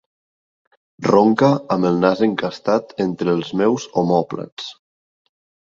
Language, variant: Catalan, Nord-Occidental